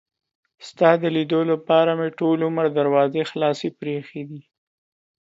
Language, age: Pashto, 30-39